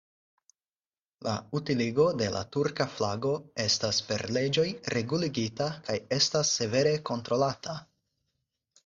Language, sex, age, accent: Esperanto, male, 19-29, Internacia